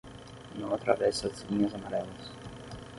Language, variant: Portuguese, Portuguese (Brasil)